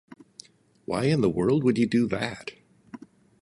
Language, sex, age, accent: English, male, 50-59, United States English